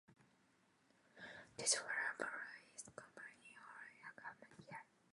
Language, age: English, 19-29